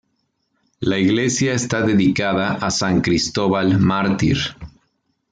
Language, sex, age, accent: Spanish, male, 30-39, México